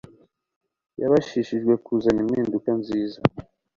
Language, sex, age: Kinyarwanda, male, 19-29